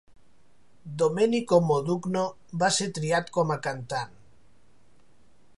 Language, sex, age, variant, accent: Catalan, male, 30-39, Central, Oriental